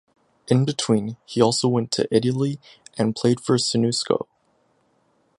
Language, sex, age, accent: English, male, 19-29, Canadian English